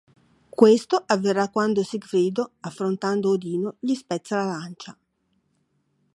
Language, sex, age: Italian, female, 60-69